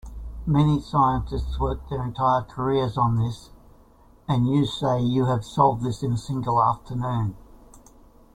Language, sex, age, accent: English, male, 70-79, Australian English